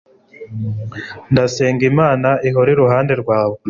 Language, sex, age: Kinyarwanda, male, 19-29